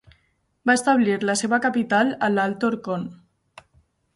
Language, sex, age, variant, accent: Catalan, female, 19-29, Valencià meridional, valencià